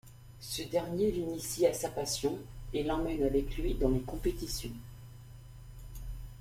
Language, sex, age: French, female, 50-59